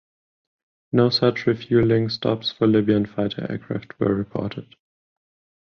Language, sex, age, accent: English, male, 19-29, German